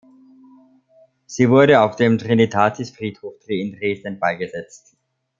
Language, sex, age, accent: German, male, 30-39, Österreichisches Deutsch